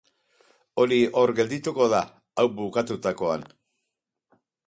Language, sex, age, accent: Basque, male, 70-79, Erdialdekoa edo Nafarra (Gipuzkoa, Nafarroa)